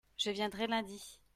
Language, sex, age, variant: French, female, 30-39, Français de métropole